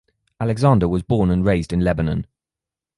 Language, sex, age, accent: English, male, 19-29, England English